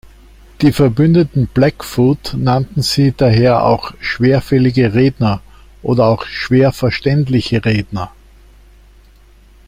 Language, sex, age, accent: German, male, 60-69, Österreichisches Deutsch